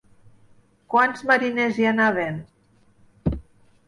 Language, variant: Catalan, Nord-Occidental